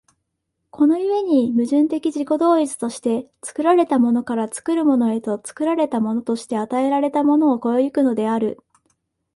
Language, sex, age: Japanese, female, 19-29